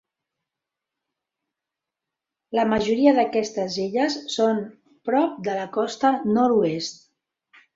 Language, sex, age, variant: Catalan, female, 60-69, Central